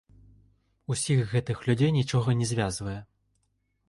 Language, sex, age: Belarusian, male, 19-29